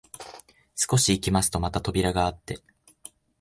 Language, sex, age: Japanese, male, under 19